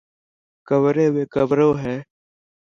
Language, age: Dhatki, 19-29